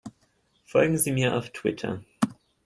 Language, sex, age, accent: German, male, 19-29, Deutschland Deutsch